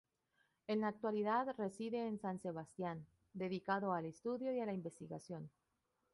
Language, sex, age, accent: Spanish, female, 30-39, Andino-Pacífico: Colombia, Perú, Ecuador, oeste de Bolivia y Venezuela andina